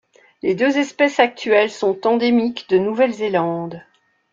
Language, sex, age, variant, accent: French, female, 50-59, Français d'Europe, Français de Suisse